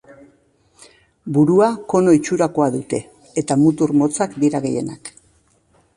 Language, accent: Basque, Mendebalekoa (Araba, Bizkaia, Gipuzkoako mendebaleko herri batzuk)